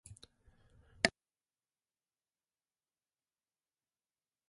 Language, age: Japanese, 50-59